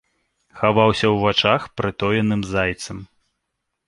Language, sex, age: Belarusian, male, 30-39